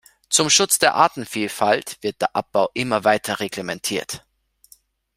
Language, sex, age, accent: German, male, 30-39, Österreichisches Deutsch